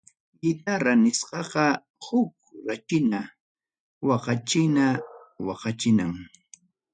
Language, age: Ayacucho Quechua, 60-69